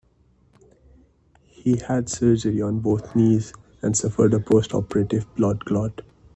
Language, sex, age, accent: English, male, 19-29, India and South Asia (India, Pakistan, Sri Lanka)